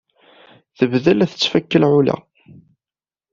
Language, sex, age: Kabyle, male, 19-29